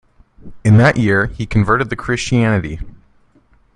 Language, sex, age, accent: English, male, 19-29, United States English